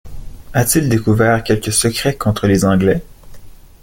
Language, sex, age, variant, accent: French, male, 19-29, Français d'Amérique du Nord, Français du Canada